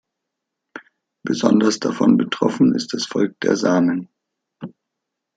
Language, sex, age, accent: German, male, 40-49, Deutschland Deutsch